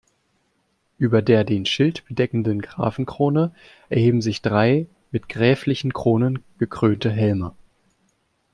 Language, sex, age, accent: German, male, 19-29, Deutschland Deutsch